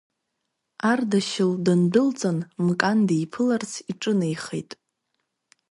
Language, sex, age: Abkhazian, female, under 19